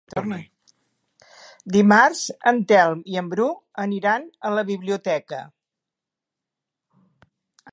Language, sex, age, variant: Catalan, female, 70-79, Central